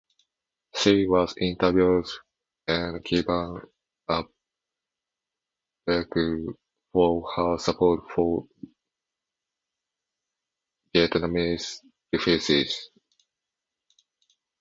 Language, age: English, under 19